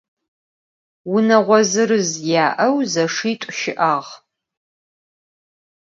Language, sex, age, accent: Adyghe, female, 40-49, Кıэмгуй (Çemguy)